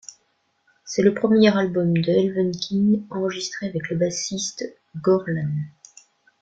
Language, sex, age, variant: French, female, 40-49, Français de métropole